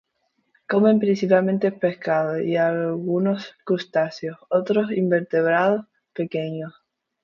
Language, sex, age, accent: Spanish, female, 19-29, España: Islas Canarias